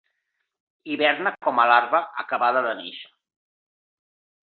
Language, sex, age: Catalan, male, 40-49